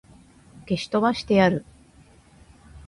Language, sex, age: Japanese, female, 40-49